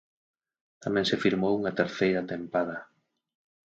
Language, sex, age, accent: Galician, male, 40-49, Central (gheada); Normativo (estándar)